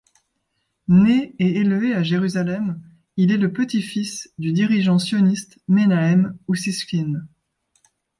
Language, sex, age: French, female, 30-39